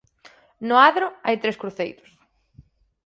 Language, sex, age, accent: Galician, female, 19-29, Atlántico (seseo e gheada)